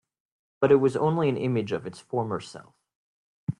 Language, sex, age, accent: English, male, 19-29, United States English